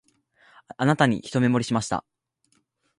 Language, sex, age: Japanese, male, 19-29